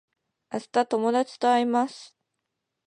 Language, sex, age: Japanese, female, 19-29